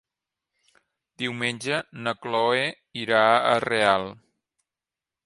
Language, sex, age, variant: Catalan, male, 40-49, Central